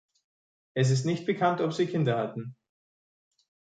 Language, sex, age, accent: German, male, 30-39, Österreichisches Deutsch